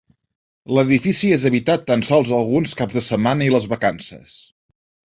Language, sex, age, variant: Catalan, male, 19-29, Central